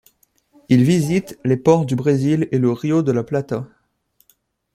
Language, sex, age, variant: French, male, under 19, Français de métropole